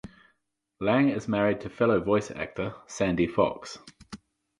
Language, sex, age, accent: English, male, 50-59, New Zealand English